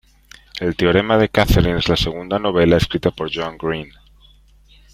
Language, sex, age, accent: Spanish, male, 40-49, España: Centro-Sur peninsular (Madrid, Toledo, Castilla-La Mancha)